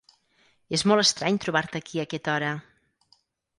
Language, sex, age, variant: Catalan, female, 50-59, Central